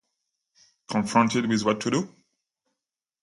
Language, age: English, 30-39